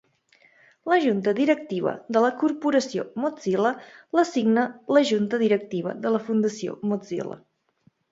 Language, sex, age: Catalan, female, 19-29